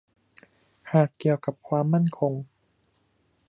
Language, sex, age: Thai, male, 19-29